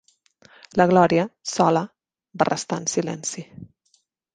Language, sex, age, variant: Catalan, female, 30-39, Central